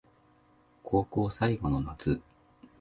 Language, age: Japanese, 19-29